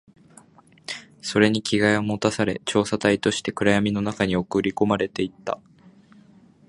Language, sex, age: Japanese, male, 19-29